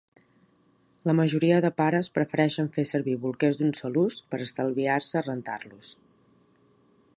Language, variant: Catalan, Central